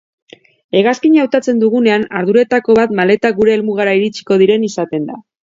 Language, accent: Basque, Mendebalekoa (Araba, Bizkaia, Gipuzkoako mendebaleko herri batzuk)